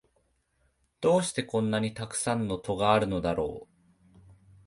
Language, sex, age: Japanese, male, 19-29